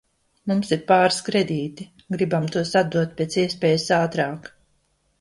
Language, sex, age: Latvian, female, 60-69